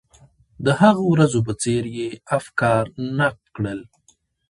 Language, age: Pashto, 30-39